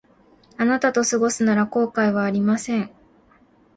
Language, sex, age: Japanese, female, 19-29